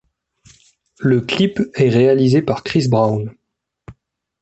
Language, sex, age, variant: French, male, 30-39, Français de métropole